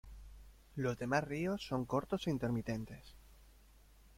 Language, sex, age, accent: Spanish, male, 30-39, España: Norte peninsular (Asturias, Castilla y León, Cantabria, País Vasco, Navarra, Aragón, La Rioja, Guadalajara, Cuenca)